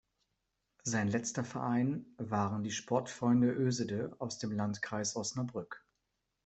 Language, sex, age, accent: German, male, 19-29, Deutschland Deutsch